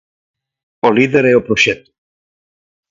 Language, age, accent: Galician, 30-39, Normativo (estándar); Neofalante